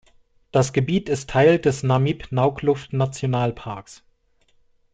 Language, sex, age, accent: German, male, 30-39, Deutschland Deutsch